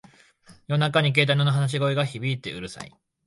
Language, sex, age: Japanese, male, 19-29